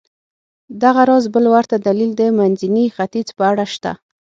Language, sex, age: Pashto, female, 19-29